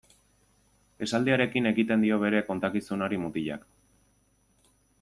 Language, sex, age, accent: Basque, male, 19-29, Erdialdekoa edo Nafarra (Gipuzkoa, Nafarroa)